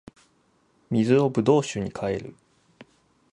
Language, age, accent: Japanese, 30-39, 標準